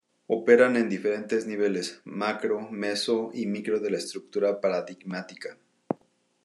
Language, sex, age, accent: Spanish, male, 40-49, México